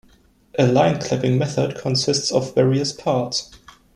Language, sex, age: English, male, 19-29